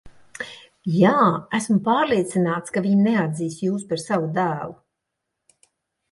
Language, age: Latvian, 60-69